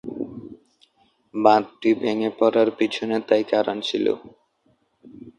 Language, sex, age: Bengali, male, under 19